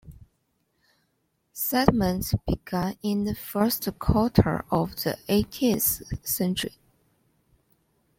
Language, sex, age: English, female, 30-39